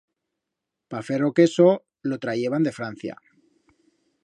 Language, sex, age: Aragonese, male, 40-49